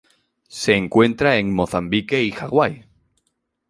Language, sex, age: Spanish, male, 19-29